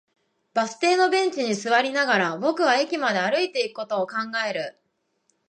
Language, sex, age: Japanese, female, 19-29